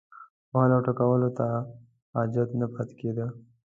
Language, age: Pashto, 19-29